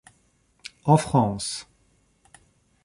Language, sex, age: French, male, 30-39